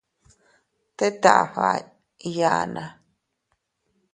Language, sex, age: Teutila Cuicatec, female, 30-39